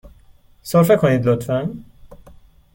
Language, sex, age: Persian, male, 19-29